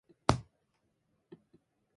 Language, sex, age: English, female, 19-29